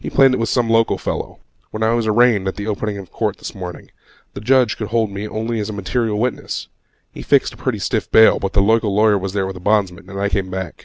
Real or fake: real